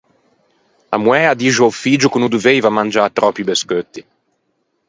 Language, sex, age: Ligurian, male, 30-39